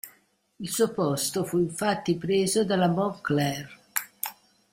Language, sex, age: Italian, female, 60-69